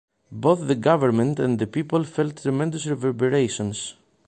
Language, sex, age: English, male, 40-49